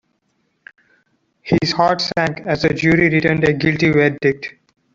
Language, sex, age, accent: English, male, 19-29, India and South Asia (India, Pakistan, Sri Lanka)